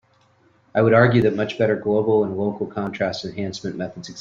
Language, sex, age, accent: English, male, 40-49, United States English